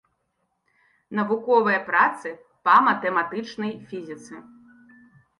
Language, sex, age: Belarusian, female, 19-29